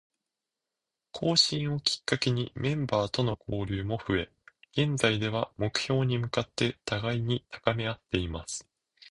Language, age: Japanese, under 19